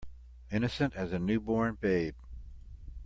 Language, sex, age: English, male, 70-79